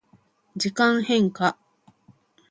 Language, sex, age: Japanese, female, 40-49